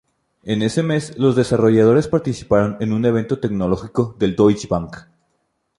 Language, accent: Spanish, México